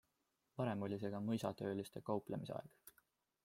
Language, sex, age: Estonian, male, 19-29